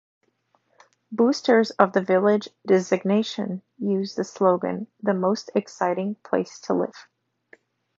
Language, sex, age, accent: English, female, 19-29, United States English